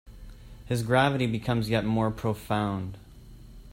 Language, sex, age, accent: English, male, 30-39, Canadian English